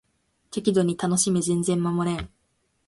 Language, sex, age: Japanese, female, under 19